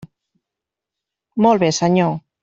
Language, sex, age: Catalan, female, 50-59